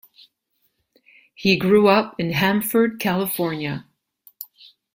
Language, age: English, 50-59